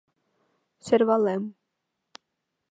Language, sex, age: Mari, female, under 19